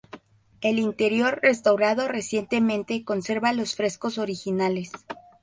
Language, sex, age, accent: Spanish, female, 19-29, México